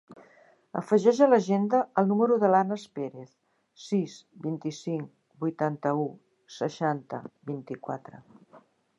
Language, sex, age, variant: Catalan, female, 60-69, Central